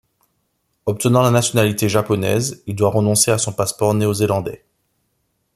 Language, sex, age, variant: French, male, 30-39, Français des départements et régions d'outre-mer